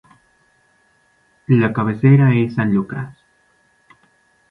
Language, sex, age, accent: Spanish, male, 19-29, México